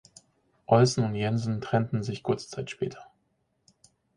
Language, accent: German, Deutschland Deutsch